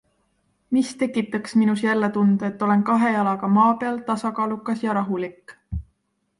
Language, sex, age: Estonian, female, 19-29